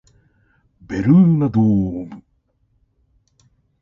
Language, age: Japanese, 40-49